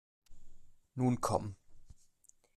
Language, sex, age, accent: German, male, 19-29, Deutschland Deutsch